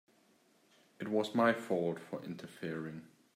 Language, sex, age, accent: English, male, 30-39, England English